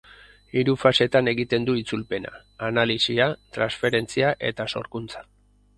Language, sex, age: Basque, male, 30-39